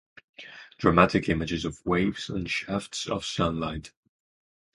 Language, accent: English, England English